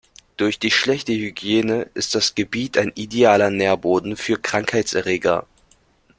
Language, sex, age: German, male, 19-29